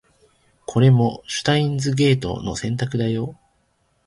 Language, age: Japanese, 30-39